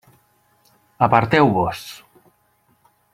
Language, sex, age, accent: Catalan, male, 19-29, valencià